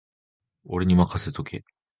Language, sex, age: Japanese, male, under 19